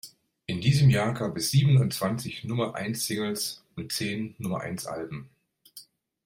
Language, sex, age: German, male, 50-59